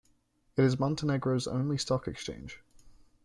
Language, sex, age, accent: English, male, 19-29, England English